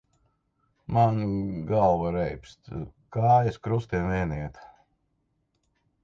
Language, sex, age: Latvian, male, 50-59